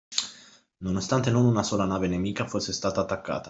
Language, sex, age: Italian, male, 19-29